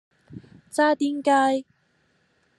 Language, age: Cantonese, 19-29